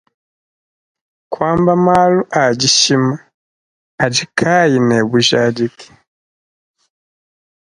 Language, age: Luba-Lulua, 30-39